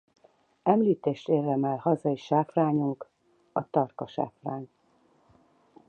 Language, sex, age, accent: Hungarian, female, 40-49, budapesti